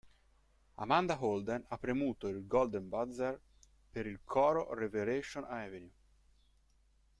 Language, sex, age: Italian, male, 40-49